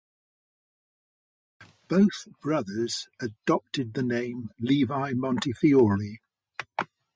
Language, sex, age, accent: English, male, 70-79, England English